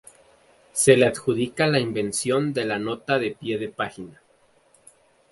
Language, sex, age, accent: Spanish, male, 19-29, América central